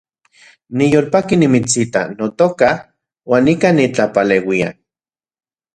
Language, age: Central Puebla Nahuatl, 30-39